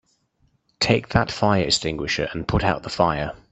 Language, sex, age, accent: English, male, 30-39, England English